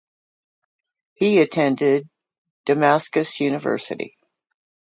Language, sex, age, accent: English, female, 70-79, West Coast